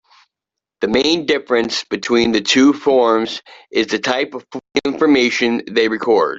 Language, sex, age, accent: English, male, 30-39, United States English